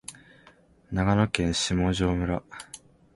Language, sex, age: Japanese, male, 19-29